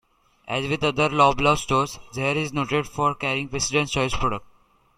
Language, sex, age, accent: English, male, under 19, United States English